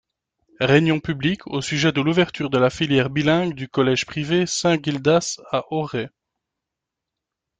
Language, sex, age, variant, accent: French, male, 30-39, Français d'Europe, Français de Belgique